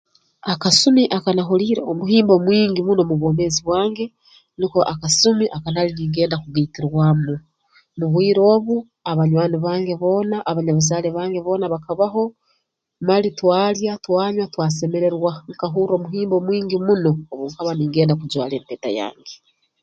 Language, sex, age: Tooro, female, 40-49